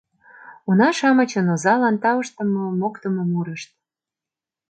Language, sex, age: Mari, female, 30-39